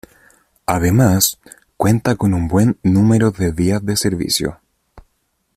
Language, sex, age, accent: Spanish, male, 19-29, Chileno: Chile, Cuyo